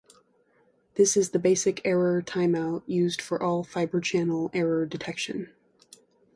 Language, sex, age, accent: English, female, 30-39, United States English